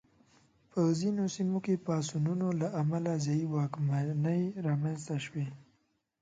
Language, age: Pashto, 19-29